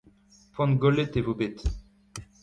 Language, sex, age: Breton, male, 19-29